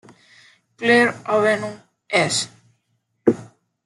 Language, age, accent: Spanish, 19-29, Caribe: Cuba, Venezuela, Puerto Rico, República Dominicana, Panamá, Colombia caribeña, México caribeño, Costa del golfo de México